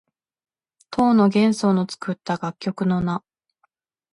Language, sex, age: Japanese, female, 19-29